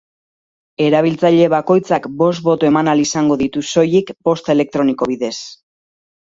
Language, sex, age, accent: Basque, female, 30-39, Mendebalekoa (Araba, Bizkaia, Gipuzkoako mendebaleko herri batzuk)